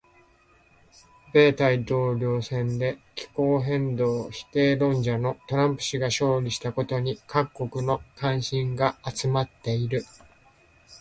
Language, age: Japanese, 40-49